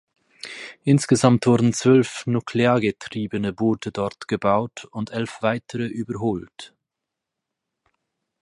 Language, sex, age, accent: German, male, 30-39, Schweizerdeutsch